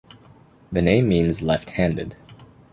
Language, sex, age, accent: English, male, 19-29, Canadian English